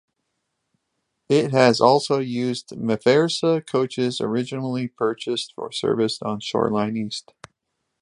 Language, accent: English, United States English